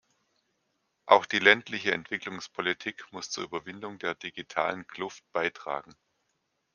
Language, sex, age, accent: German, male, 40-49, Deutschland Deutsch